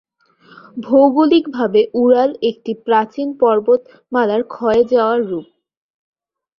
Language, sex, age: Bengali, female, 19-29